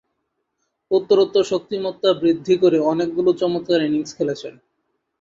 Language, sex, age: Bengali, male, 30-39